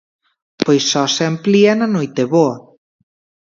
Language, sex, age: Galician, male, 19-29